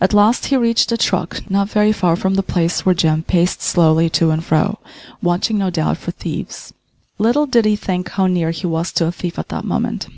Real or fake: real